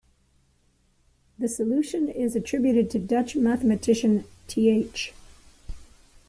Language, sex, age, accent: English, female, 50-59, Canadian English